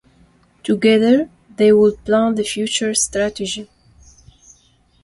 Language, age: English, 19-29